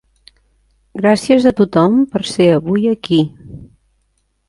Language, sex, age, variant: Catalan, female, 50-59, Central